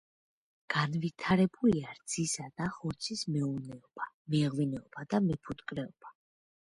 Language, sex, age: Georgian, female, under 19